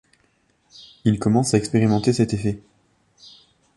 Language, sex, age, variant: French, male, under 19, Français de métropole